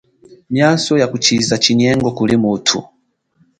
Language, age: Chokwe, 30-39